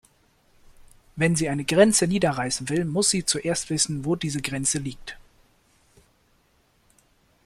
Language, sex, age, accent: German, male, 19-29, Deutschland Deutsch